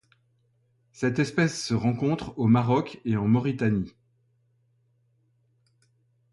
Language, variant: French, Français de métropole